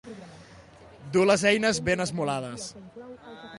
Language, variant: Catalan, Central